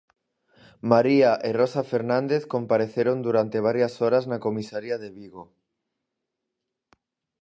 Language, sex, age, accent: Galician, male, 19-29, Normativo (estándar)